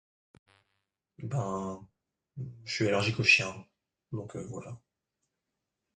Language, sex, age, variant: French, male, 19-29, Français de métropole